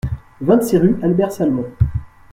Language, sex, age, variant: French, male, 19-29, Français de métropole